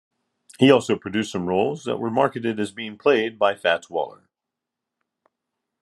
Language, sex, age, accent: English, male, 50-59, United States English